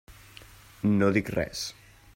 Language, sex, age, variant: Catalan, male, 19-29, Central